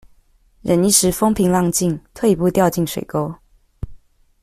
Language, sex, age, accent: Chinese, female, 19-29, 出生地：臺北市